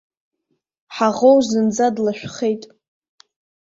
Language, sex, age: Abkhazian, female, 19-29